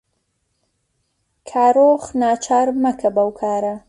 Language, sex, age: Central Kurdish, female, 19-29